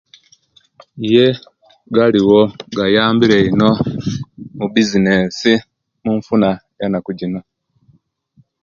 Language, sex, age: Kenyi, male, 40-49